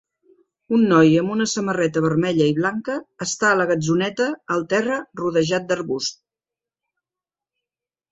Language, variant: Catalan, Central